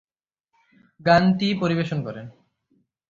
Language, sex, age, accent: Bengali, male, under 19, চলিত